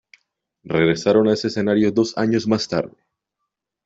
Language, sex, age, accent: Spanish, male, under 19, Andino-Pacífico: Colombia, Perú, Ecuador, oeste de Bolivia y Venezuela andina